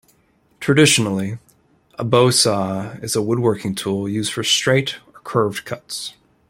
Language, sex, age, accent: English, male, 19-29, Canadian English